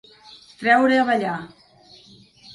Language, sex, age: Catalan, female, 50-59